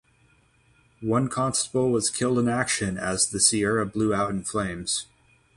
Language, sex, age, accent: English, male, 19-29, United States English